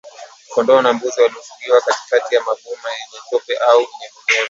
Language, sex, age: Swahili, male, 19-29